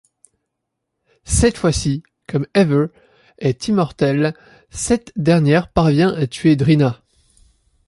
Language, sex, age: French, male, under 19